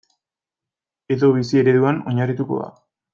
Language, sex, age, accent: Basque, male, 19-29, Erdialdekoa edo Nafarra (Gipuzkoa, Nafarroa)